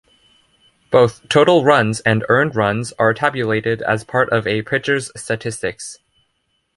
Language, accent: English, Canadian English